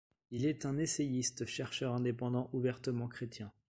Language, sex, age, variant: French, male, 30-39, Français de métropole